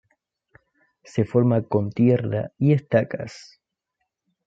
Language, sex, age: Spanish, male, 19-29